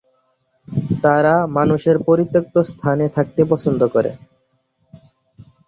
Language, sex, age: Bengali, male, 19-29